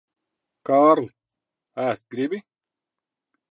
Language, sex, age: Latvian, male, 30-39